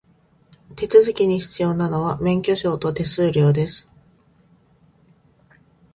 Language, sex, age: Japanese, female, 40-49